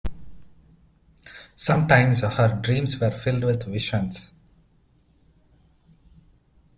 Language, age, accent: English, 30-39, India and South Asia (India, Pakistan, Sri Lanka)